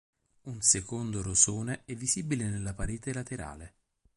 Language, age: Italian, 30-39